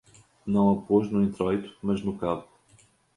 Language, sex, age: Portuguese, male, 40-49